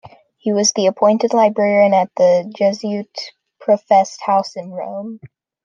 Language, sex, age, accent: English, male, under 19, United States English